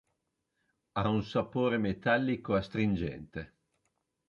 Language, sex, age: Italian, female, 60-69